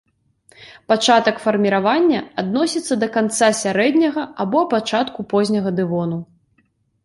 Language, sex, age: Belarusian, female, 19-29